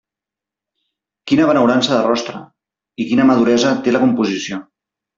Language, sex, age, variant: Catalan, male, 40-49, Central